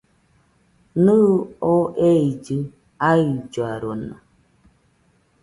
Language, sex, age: Nüpode Huitoto, female, 40-49